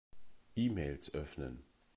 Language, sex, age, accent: German, male, 50-59, Deutschland Deutsch